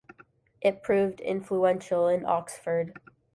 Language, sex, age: English, female, 19-29